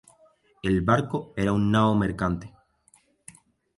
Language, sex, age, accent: Spanish, male, 19-29, España: Islas Canarias